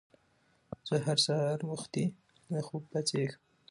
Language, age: Pashto, 19-29